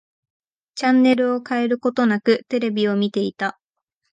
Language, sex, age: Japanese, female, 19-29